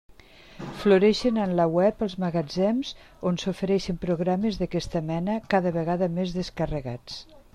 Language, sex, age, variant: Catalan, female, 60-69, Nord-Occidental